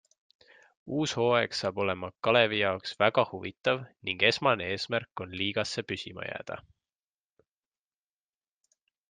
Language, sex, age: Estonian, male, 19-29